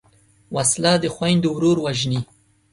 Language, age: Pashto, 19-29